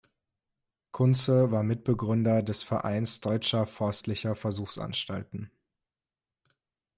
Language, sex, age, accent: German, male, 19-29, Deutschland Deutsch